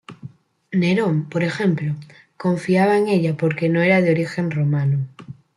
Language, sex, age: Spanish, female, 19-29